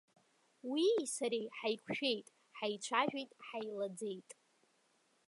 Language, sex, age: Abkhazian, female, under 19